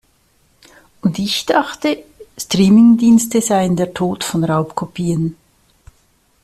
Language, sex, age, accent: German, female, 50-59, Schweizerdeutsch